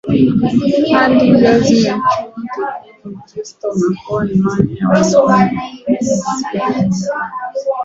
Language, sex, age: Swahili, female, 19-29